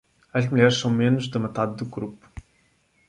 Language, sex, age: Portuguese, male, 19-29